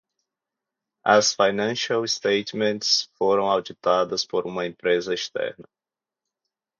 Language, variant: Portuguese, Portuguese (Brasil)